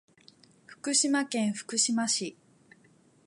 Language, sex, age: Japanese, female, 19-29